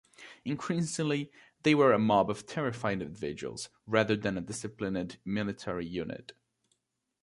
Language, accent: English, England English